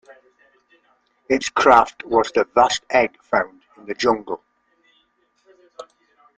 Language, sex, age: English, male, 70-79